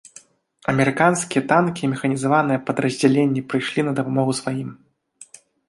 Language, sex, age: Belarusian, male, 19-29